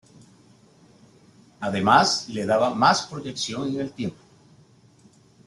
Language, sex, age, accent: Spanish, male, 50-59, Caribe: Cuba, Venezuela, Puerto Rico, República Dominicana, Panamá, Colombia caribeña, México caribeño, Costa del golfo de México